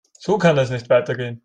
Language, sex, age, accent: German, male, 19-29, Österreichisches Deutsch